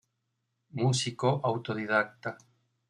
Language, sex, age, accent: Spanish, male, 30-39, México